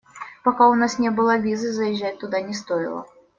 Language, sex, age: Russian, female, 19-29